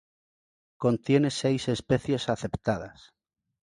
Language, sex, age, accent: Spanish, male, 40-49, España: Sur peninsular (Andalucia, Extremadura, Murcia)